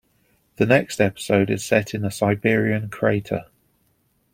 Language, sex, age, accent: English, male, 30-39, England English